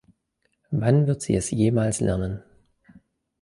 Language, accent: German, Deutschland Deutsch